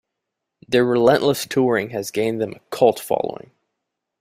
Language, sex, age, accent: English, male, 19-29, United States English